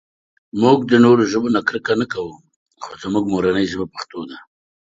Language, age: Pashto, 50-59